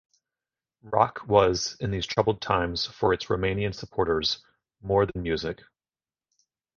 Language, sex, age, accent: English, male, 30-39, United States English